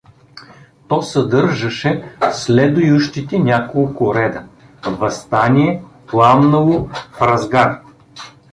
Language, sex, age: Bulgarian, male, 40-49